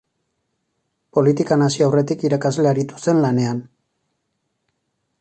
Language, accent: Basque, Erdialdekoa edo Nafarra (Gipuzkoa, Nafarroa)